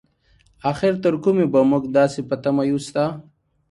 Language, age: Pashto, 19-29